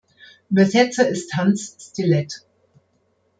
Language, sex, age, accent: German, female, 50-59, Deutschland Deutsch